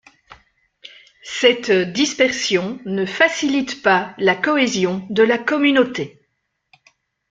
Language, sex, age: French, female, 40-49